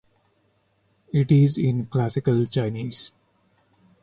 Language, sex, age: English, male, 40-49